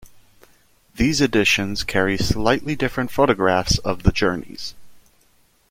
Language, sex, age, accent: English, male, 19-29, United States English